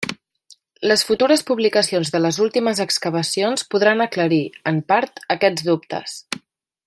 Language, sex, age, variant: Catalan, female, 19-29, Central